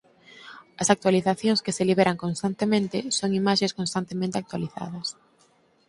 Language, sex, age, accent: Galician, female, under 19, Normativo (estándar)